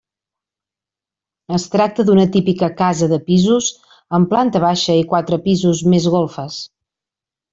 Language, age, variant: Catalan, 40-49, Central